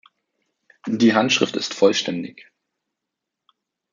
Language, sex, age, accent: German, male, 30-39, Deutschland Deutsch